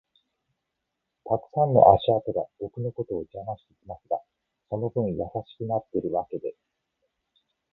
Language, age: Japanese, 50-59